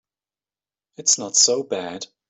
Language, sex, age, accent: English, male, 50-59, United States English